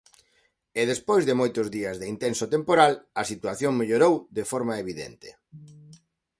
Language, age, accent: Galician, 40-49, Normativo (estándar)